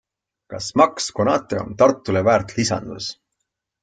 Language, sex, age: Estonian, male, 19-29